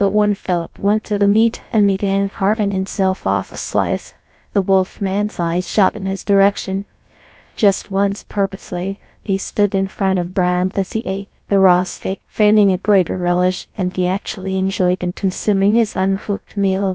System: TTS, GlowTTS